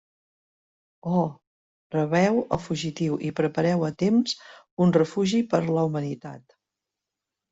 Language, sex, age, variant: Catalan, female, 60-69, Central